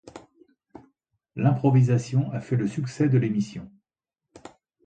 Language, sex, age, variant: French, male, 50-59, Français de métropole